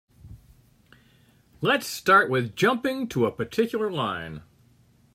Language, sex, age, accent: English, male, 60-69, United States English